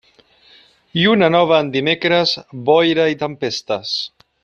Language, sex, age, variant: Catalan, male, 30-39, Central